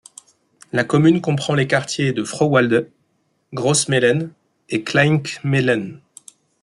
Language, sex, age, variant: French, male, 30-39, Français de métropole